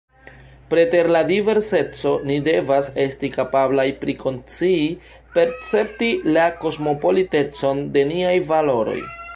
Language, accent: Esperanto, Internacia